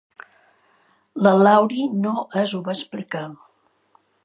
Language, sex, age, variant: Catalan, female, 60-69, Central